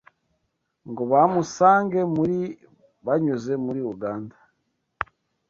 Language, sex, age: Kinyarwanda, male, 19-29